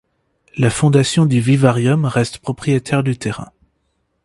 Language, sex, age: French, male, 19-29